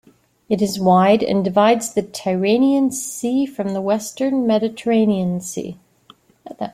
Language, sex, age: English, female, 50-59